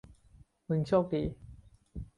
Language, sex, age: Thai, male, 19-29